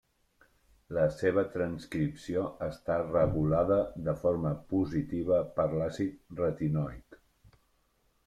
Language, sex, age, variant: Catalan, male, 40-49, Central